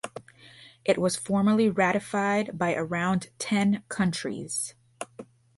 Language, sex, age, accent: English, female, 40-49, United States English